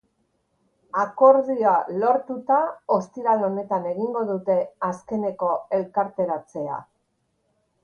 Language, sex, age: Basque, female, 60-69